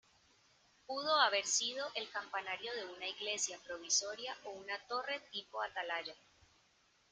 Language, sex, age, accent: Spanish, female, 30-39, Caribe: Cuba, Venezuela, Puerto Rico, República Dominicana, Panamá, Colombia caribeña, México caribeño, Costa del golfo de México